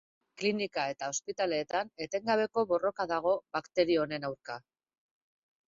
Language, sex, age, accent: Basque, female, 50-59, Mendebalekoa (Araba, Bizkaia, Gipuzkoako mendebaleko herri batzuk)